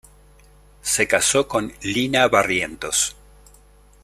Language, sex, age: Spanish, male, 50-59